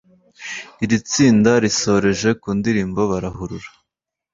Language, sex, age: Kinyarwanda, female, 19-29